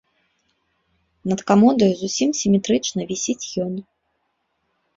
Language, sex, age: Belarusian, female, 40-49